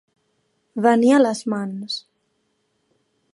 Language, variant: Catalan, Balear